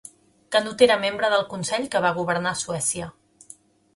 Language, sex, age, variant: Catalan, female, 30-39, Central